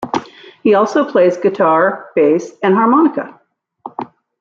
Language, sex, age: English, female, 60-69